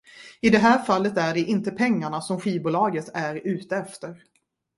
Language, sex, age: Swedish, female, 40-49